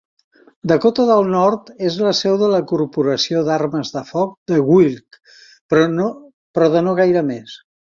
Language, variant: Catalan, Central